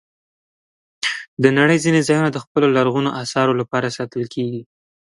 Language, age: Pashto, 19-29